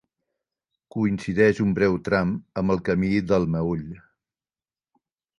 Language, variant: Catalan, Central